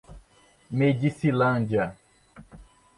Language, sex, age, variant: Portuguese, male, 30-39, Portuguese (Brasil)